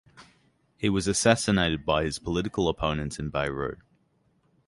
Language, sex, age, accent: English, male, under 19, Australian English; England English